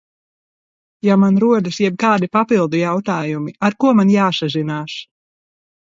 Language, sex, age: Latvian, female, 30-39